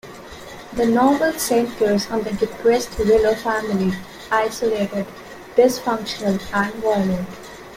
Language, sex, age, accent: English, female, 19-29, India and South Asia (India, Pakistan, Sri Lanka)